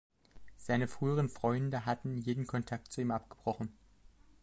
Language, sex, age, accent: German, male, 19-29, Deutschland Deutsch